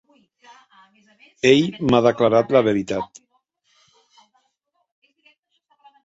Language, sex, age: Catalan, male, 60-69